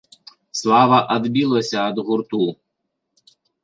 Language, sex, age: Belarusian, male, 40-49